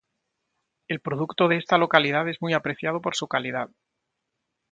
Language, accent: Spanish, España: Sur peninsular (Andalucia, Extremadura, Murcia)